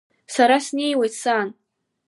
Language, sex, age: Abkhazian, female, under 19